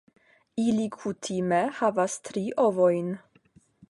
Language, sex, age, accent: Esperanto, female, 19-29, Internacia